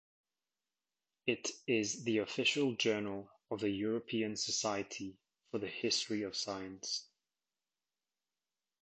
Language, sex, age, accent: English, male, 30-39, England English